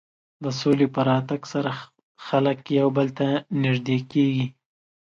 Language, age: Pashto, 19-29